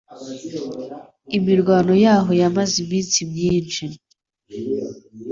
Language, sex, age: Kinyarwanda, female, 19-29